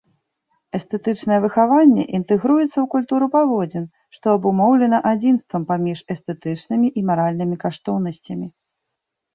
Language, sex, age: Belarusian, female, 30-39